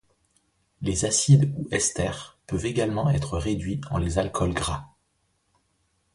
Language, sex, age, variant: French, male, 40-49, Français de métropole